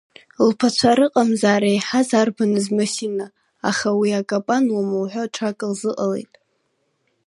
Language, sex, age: Abkhazian, female, under 19